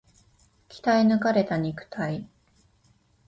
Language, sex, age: Japanese, female, 19-29